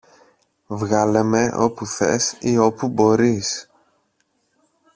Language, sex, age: Greek, male, 30-39